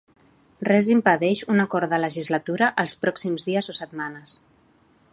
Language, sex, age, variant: Catalan, female, 40-49, Central